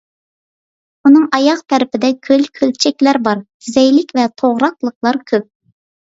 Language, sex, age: Uyghur, male, under 19